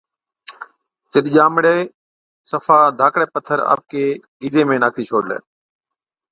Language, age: Od, 50-59